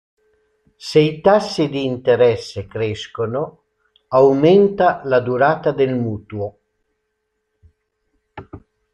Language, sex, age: Italian, male, 60-69